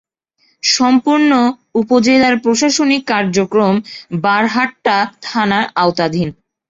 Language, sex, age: Bengali, female, 19-29